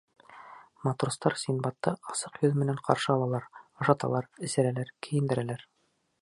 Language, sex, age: Bashkir, male, 30-39